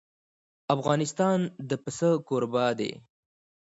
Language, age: Pashto, 19-29